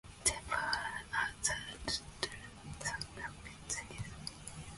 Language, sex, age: English, female, 19-29